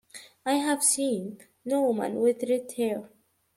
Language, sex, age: English, female, 40-49